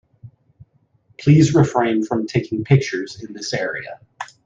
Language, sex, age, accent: English, male, 30-39, United States English